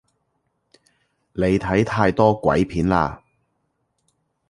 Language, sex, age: Cantonese, male, 40-49